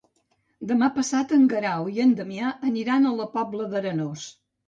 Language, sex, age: Catalan, female, 70-79